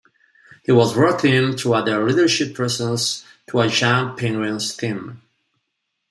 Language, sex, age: English, male, 50-59